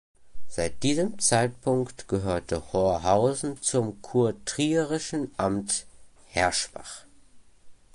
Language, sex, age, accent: German, male, under 19, Deutschland Deutsch